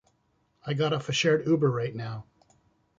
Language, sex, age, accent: English, male, 50-59, United States English